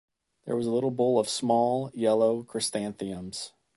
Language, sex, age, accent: English, male, 30-39, United States English